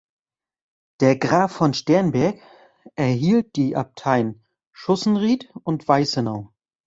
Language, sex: German, male